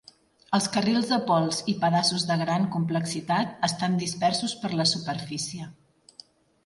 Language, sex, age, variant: Catalan, female, 40-49, Central